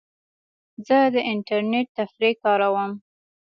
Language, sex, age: Pashto, female, 19-29